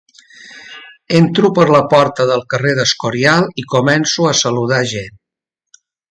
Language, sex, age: Catalan, male, 60-69